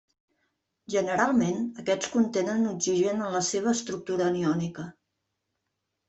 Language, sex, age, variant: Catalan, female, 40-49, Central